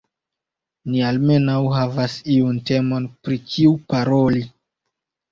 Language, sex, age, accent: Esperanto, male, 19-29, Internacia